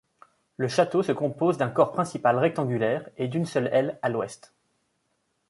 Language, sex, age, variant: French, male, 30-39, Français de métropole